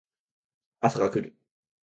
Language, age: Japanese, 19-29